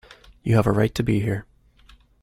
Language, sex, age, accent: English, male, 19-29, Canadian English